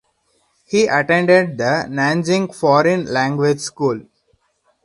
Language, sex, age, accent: English, male, 19-29, India and South Asia (India, Pakistan, Sri Lanka)